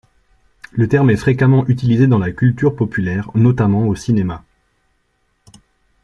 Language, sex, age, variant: French, male, 30-39, Français de métropole